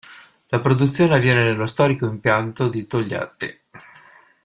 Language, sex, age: Italian, male, 60-69